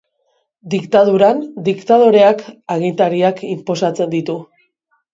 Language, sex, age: Basque, female, 40-49